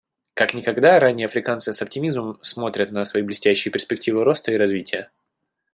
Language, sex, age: Russian, male, 19-29